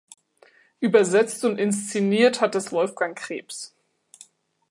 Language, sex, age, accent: German, female, 19-29, Deutschland Deutsch